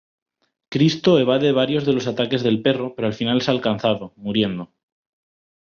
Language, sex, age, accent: Spanish, male, 19-29, España: Centro-Sur peninsular (Madrid, Toledo, Castilla-La Mancha)